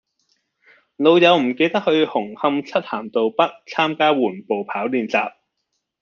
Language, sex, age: Cantonese, male, 30-39